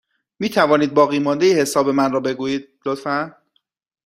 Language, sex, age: Persian, male, 30-39